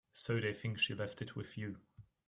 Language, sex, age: English, male, 19-29